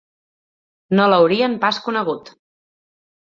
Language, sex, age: Catalan, female, 30-39